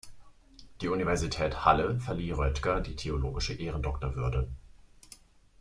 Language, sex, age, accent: German, male, 30-39, Deutschland Deutsch